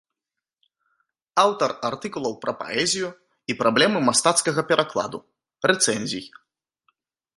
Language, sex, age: Belarusian, male, 19-29